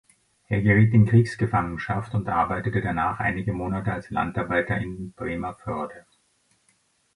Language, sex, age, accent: German, male, 60-69, Österreichisches Deutsch